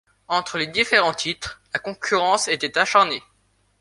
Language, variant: French, Français de métropole